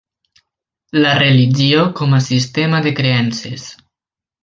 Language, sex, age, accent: Catalan, male, 19-29, valencià